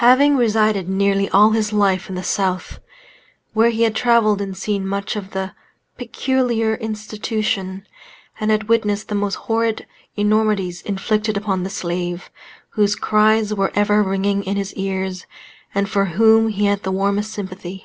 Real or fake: real